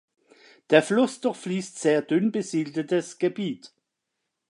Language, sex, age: German, male, 50-59